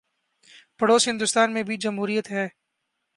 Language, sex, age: Urdu, male, 19-29